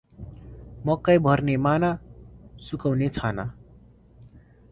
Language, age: Nepali, 19-29